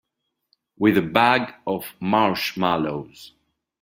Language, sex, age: English, male, 30-39